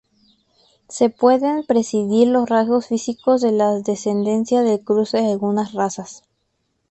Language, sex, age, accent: Spanish, male, 19-29, México